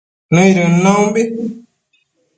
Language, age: Matsés, under 19